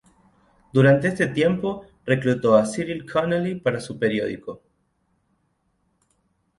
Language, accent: Spanish, Rioplatense: Argentina, Uruguay, este de Bolivia, Paraguay